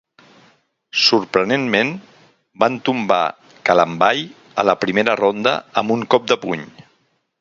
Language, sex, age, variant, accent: Catalan, male, 50-59, Central, Barceloní